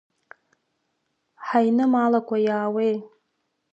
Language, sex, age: Abkhazian, female, 19-29